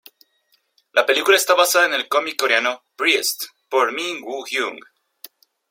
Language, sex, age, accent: Spanish, male, 19-29, México